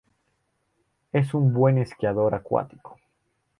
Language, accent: Spanish, Andino-Pacífico: Colombia, Perú, Ecuador, oeste de Bolivia y Venezuela andina